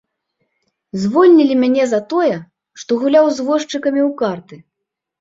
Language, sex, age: Belarusian, female, 30-39